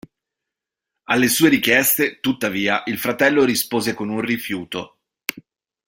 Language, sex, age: Italian, male, 30-39